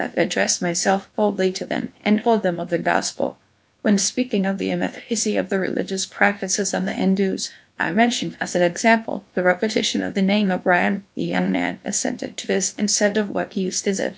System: TTS, GlowTTS